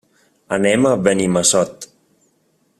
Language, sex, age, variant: Catalan, male, 19-29, Central